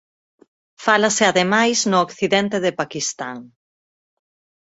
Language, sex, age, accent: Galician, female, 30-39, Atlántico (seseo e gheada)